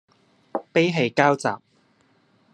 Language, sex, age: Cantonese, female, 30-39